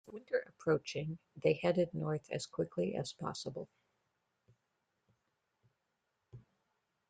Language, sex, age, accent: English, female, 50-59, United States English